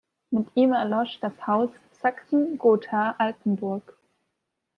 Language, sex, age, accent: German, female, 19-29, Deutschland Deutsch